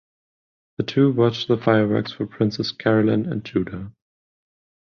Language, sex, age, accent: English, male, 19-29, German